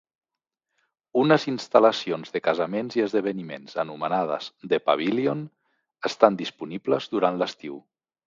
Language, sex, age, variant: Catalan, male, 40-49, Central